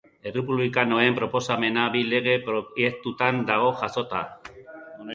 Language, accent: Basque, Erdialdekoa edo Nafarra (Gipuzkoa, Nafarroa)